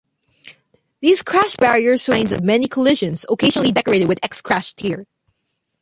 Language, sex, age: English, female, 19-29